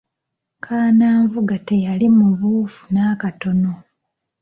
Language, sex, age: Ganda, female, 19-29